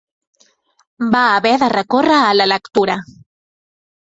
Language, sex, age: Catalan, female, 30-39